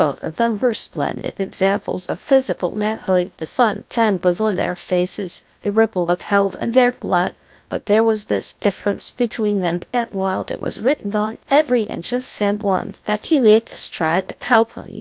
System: TTS, GlowTTS